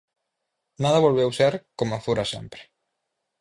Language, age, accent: Galician, 19-29, Oriental (común en zona oriental)